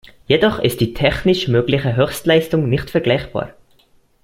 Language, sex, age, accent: German, male, under 19, Schweizerdeutsch